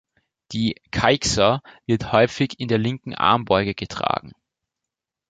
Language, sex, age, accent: German, male, 19-29, Österreichisches Deutsch